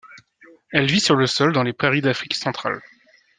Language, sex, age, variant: French, male, 19-29, Français de métropole